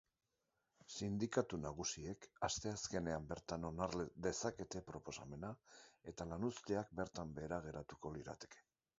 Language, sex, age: Basque, male, 60-69